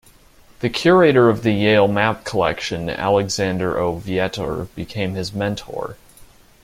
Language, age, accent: English, 19-29, United States English